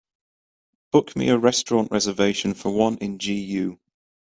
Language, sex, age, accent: English, male, 19-29, England English